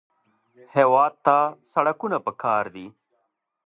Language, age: Pashto, 30-39